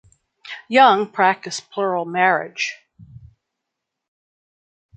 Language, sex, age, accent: English, female, 70-79, United States English